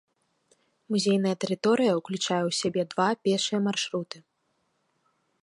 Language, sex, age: Belarusian, female, 19-29